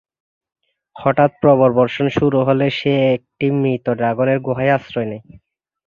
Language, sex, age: Bengali, male, 19-29